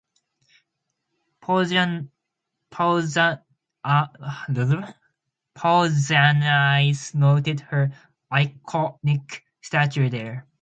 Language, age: English, 19-29